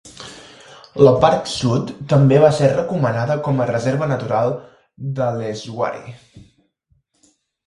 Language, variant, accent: Catalan, Central, Empordanès